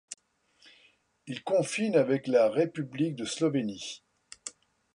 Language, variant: French, Français de métropole